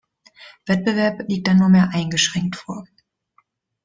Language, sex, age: German, female, 30-39